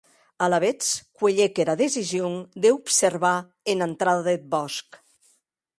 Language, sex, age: Occitan, female, 60-69